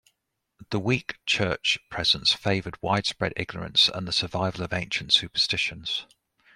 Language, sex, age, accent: English, male, 50-59, England English